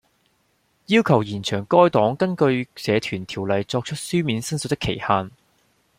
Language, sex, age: Cantonese, male, 19-29